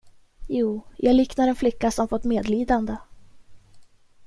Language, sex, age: Swedish, female, 19-29